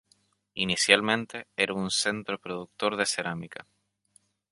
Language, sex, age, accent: Spanish, male, 19-29, España: Islas Canarias